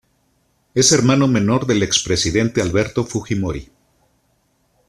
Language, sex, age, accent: Spanish, male, 50-59, México